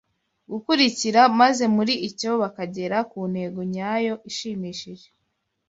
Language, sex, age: Kinyarwanda, female, 19-29